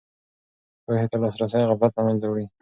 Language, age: Pashto, 19-29